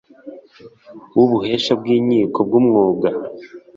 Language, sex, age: Kinyarwanda, male, 19-29